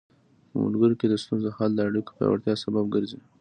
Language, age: Pashto, under 19